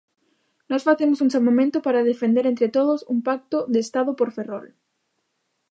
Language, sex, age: Galician, female, 19-29